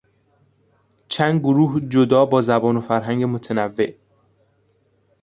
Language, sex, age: Persian, male, 19-29